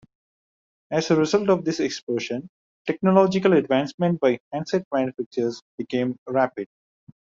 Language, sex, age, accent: English, male, 19-29, India and South Asia (India, Pakistan, Sri Lanka)